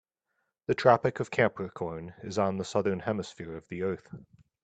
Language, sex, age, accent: English, male, 30-39, United States English